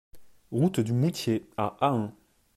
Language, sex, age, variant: French, male, 19-29, Français de métropole